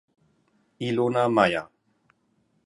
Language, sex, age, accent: German, male, 40-49, Deutschland Deutsch